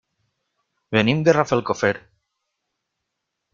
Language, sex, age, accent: Catalan, male, 40-49, valencià